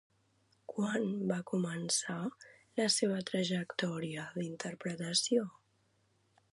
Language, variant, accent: Catalan, Central, central